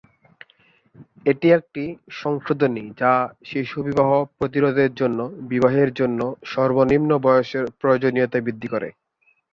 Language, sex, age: Bengali, male, 19-29